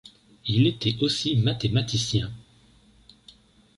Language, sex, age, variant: French, male, 30-39, Français de métropole